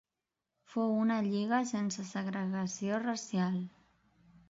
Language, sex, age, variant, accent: Catalan, female, 19-29, Central, central